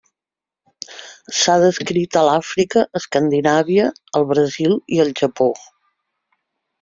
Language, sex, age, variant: Catalan, female, 60-69, Central